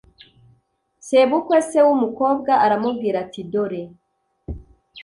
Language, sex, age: Kinyarwanda, female, 19-29